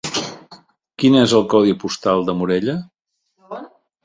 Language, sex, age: Catalan, male, 50-59